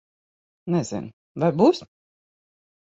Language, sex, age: Latvian, female, 50-59